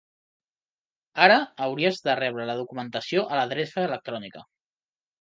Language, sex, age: Catalan, male, 30-39